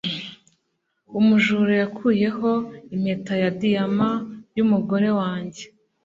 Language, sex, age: Kinyarwanda, female, 19-29